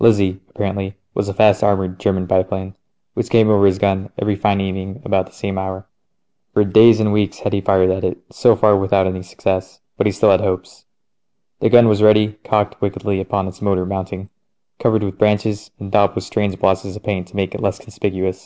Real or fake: real